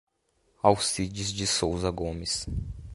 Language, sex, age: Portuguese, male, under 19